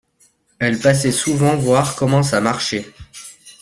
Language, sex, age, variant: French, male, 30-39, Français de métropole